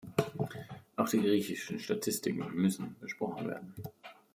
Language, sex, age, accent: German, male, 30-39, Deutschland Deutsch